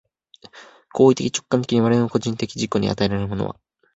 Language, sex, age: Japanese, male, 19-29